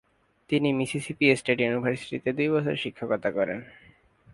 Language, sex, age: Bengali, male, 19-29